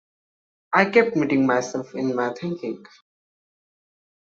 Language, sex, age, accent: English, male, 19-29, India and South Asia (India, Pakistan, Sri Lanka)